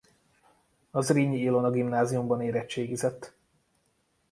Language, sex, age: Hungarian, male, 30-39